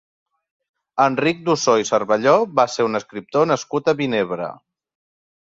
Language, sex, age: Catalan, male, 40-49